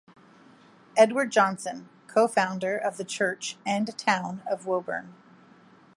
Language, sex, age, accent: English, female, 40-49, United States English